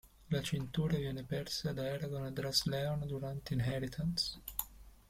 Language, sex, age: Italian, male, 19-29